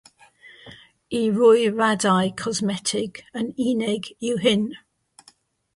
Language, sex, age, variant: Welsh, female, 60-69, South-Western Welsh